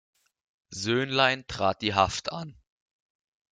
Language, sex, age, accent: German, male, under 19, Deutschland Deutsch